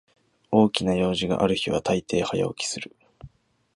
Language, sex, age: Japanese, male, 19-29